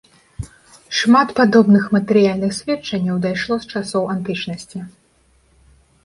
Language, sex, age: Belarusian, female, 19-29